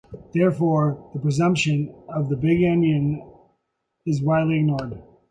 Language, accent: English, United States English